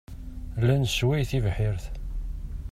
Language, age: Kabyle, 30-39